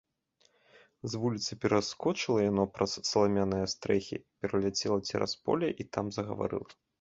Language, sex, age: Belarusian, male, 30-39